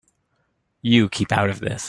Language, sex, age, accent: English, male, 30-39, United States English